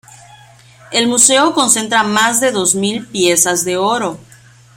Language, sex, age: Spanish, female, 30-39